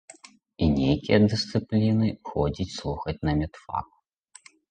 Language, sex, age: Belarusian, male, 30-39